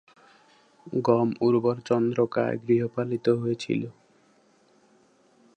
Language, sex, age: Bengali, male, 19-29